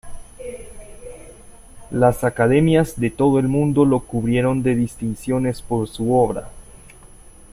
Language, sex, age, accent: Spanish, male, 19-29, América central